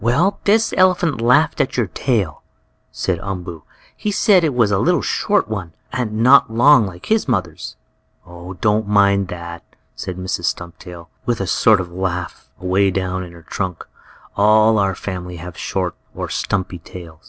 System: none